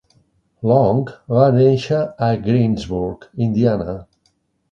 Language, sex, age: Catalan, male, 60-69